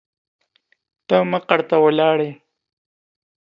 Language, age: Pashto, 30-39